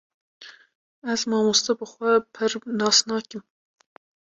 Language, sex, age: Kurdish, female, 19-29